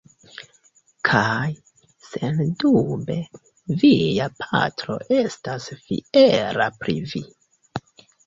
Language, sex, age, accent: Esperanto, male, 19-29, Internacia